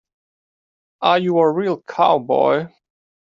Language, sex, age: English, male, 19-29